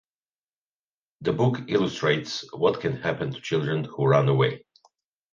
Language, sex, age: English, male, 50-59